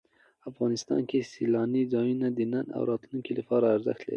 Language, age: Pashto, 19-29